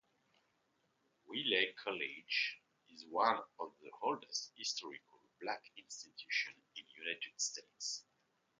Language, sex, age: English, male, 40-49